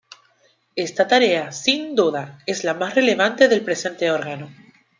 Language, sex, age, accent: Spanish, female, 19-29, Chileno: Chile, Cuyo